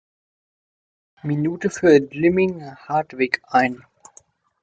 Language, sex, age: German, male, under 19